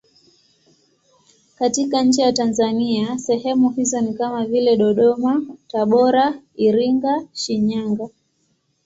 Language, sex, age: Swahili, female, 19-29